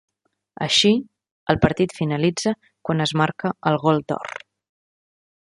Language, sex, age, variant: Catalan, female, 30-39, Central